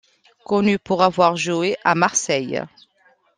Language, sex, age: French, female, 40-49